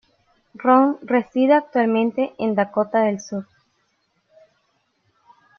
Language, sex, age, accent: Spanish, female, 30-39, América central